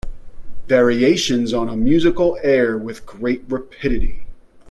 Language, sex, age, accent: English, male, 40-49, United States English